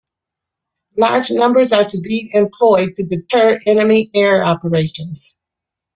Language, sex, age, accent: English, female, 50-59, United States English